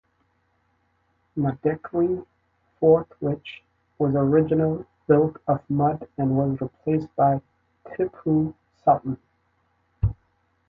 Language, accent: English, United States English